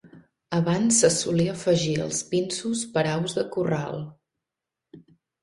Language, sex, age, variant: Catalan, female, 19-29, Septentrional